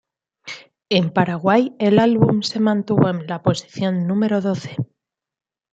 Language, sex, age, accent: Spanish, female, 30-39, España: Centro-Sur peninsular (Madrid, Toledo, Castilla-La Mancha)